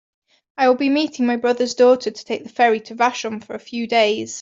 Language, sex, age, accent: English, female, 30-39, England English